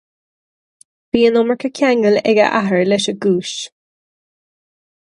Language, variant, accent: Irish, Gaeilge na Mumhan, Cainteoir líofa, ní ó dhúchas